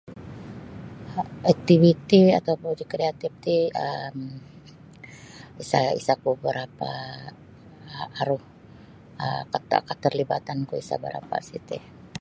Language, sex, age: Sabah Bisaya, female, 50-59